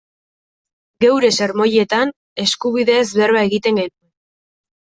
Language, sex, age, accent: Basque, female, 19-29, Mendebalekoa (Araba, Bizkaia, Gipuzkoako mendebaleko herri batzuk)